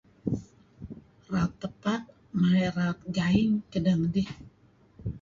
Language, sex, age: Kelabit, female, 50-59